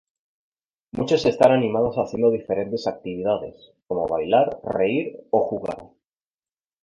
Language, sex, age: Spanish, male, 19-29